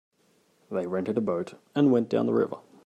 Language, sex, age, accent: English, male, 19-29, Australian English